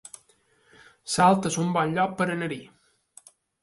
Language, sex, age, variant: Catalan, male, 30-39, Balear